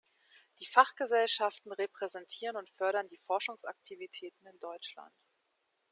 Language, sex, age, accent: German, female, 30-39, Deutschland Deutsch